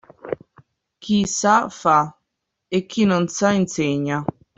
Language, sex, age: Italian, female, 19-29